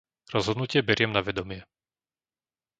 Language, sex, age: Slovak, male, 30-39